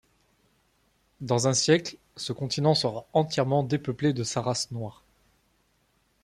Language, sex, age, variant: French, male, 30-39, Français de métropole